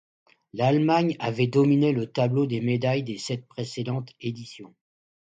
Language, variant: French, Français de métropole